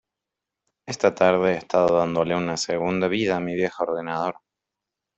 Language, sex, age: Spanish, male, 30-39